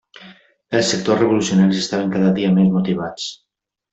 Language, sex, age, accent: Catalan, male, 40-49, valencià